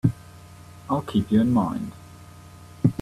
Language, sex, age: English, male, 30-39